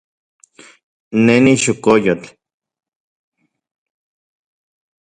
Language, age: Central Puebla Nahuatl, 30-39